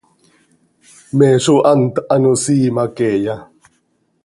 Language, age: Seri, 40-49